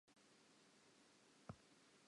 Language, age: Southern Sotho, 19-29